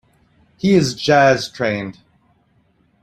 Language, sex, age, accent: English, male, 30-39, United States English